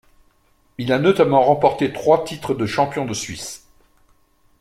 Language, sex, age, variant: French, male, 40-49, Français de métropole